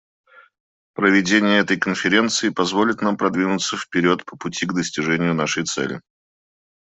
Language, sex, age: Russian, male, 40-49